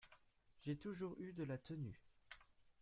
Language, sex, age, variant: French, male, under 19, Français de métropole